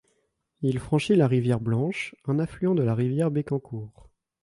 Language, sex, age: French, male, under 19